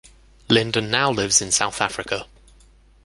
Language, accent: English, England English